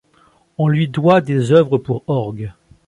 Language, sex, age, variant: French, male, 50-59, Français de métropole